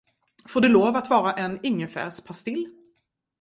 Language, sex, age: Swedish, female, 40-49